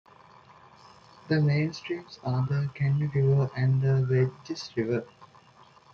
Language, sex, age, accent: English, male, 19-29, United States English